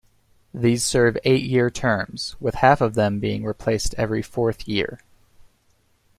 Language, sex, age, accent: English, male, 19-29, United States English